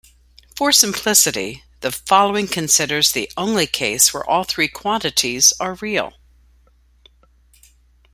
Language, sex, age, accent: English, female, 50-59, United States English